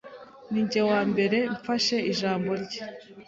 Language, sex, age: Kinyarwanda, female, 19-29